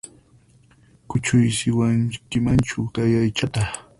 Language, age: Puno Quechua, 19-29